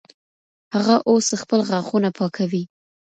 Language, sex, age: Pashto, female, under 19